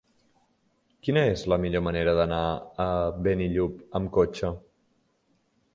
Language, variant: Catalan, Septentrional